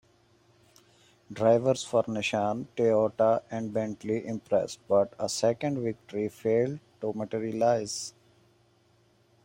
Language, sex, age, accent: English, male, 30-39, India and South Asia (India, Pakistan, Sri Lanka)